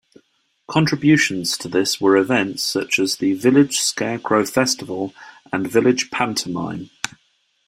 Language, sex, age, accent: English, male, 30-39, England English